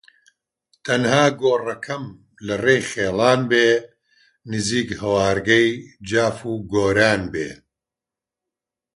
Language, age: Central Kurdish, 60-69